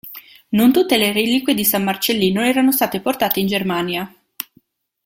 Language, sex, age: Italian, female, 19-29